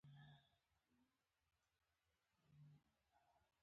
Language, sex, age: Pashto, female, 30-39